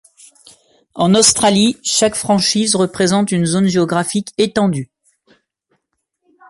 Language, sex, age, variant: French, male, 30-39, Français de métropole